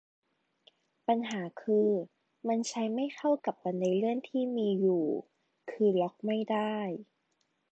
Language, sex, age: Thai, female, 19-29